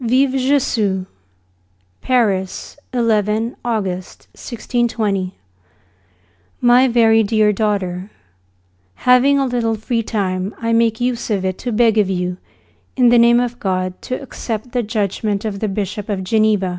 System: none